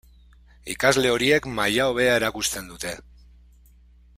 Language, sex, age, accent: Basque, male, 30-39, Mendebalekoa (Araba, Bizkaia, Gipuzkoako mendebaleko herri batzuk)